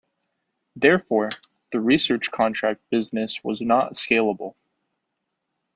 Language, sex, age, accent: English, male, under 19, United States English